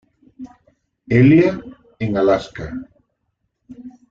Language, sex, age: Spanish, male, 50-59